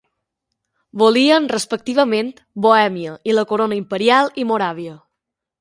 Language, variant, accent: Catalan, Balear, balear